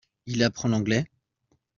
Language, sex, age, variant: French, male, 30-39, Français de métropole